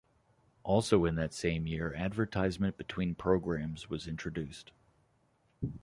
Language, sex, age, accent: English, male, 30-39, United States English